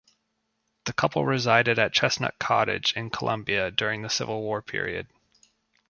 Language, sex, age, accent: English, male, 30-39, United States English